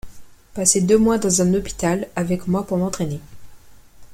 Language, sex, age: French, female, under 19